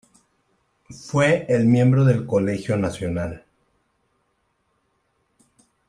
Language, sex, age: Spanish, male, 30-39